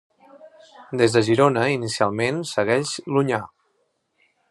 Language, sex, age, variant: Catalan, male, 40-49, Central